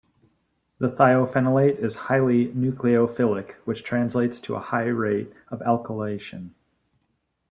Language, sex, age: English, male, 30-39